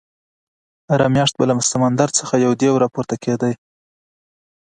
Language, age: Pashto, 19-29